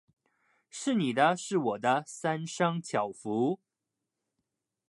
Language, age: Chinese, 19-29